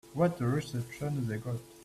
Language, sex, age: English, male, 19-29